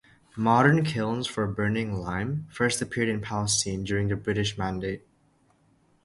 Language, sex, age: English, male, under 19